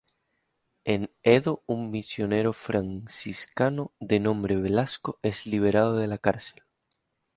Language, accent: Spanish, España: Islas Canarias